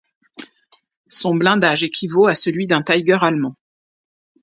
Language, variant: French, Français de métropole